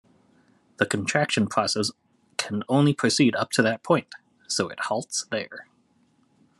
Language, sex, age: English, male, 30-39